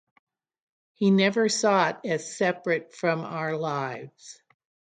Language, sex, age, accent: English, female, 60-69, United States English